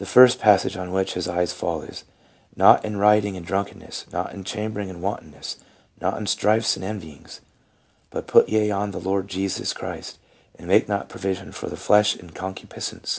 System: none